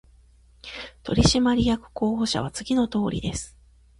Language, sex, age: Japanese, female, 40-49